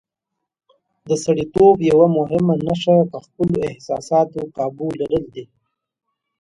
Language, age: Pashto, 19-29